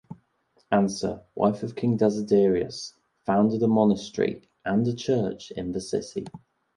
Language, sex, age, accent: English, male, 19-29, England English